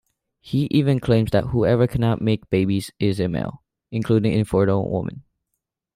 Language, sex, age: English, male, under 19